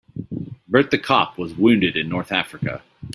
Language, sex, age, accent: English, male, 30-39, United States English